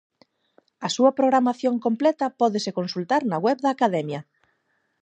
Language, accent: Galician, Normativo (estándar)